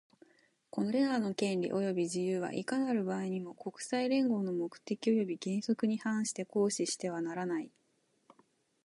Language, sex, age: Japanese, female, 19-29